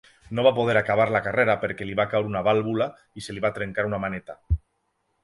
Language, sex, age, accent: Catalan, male, 40-49, valencià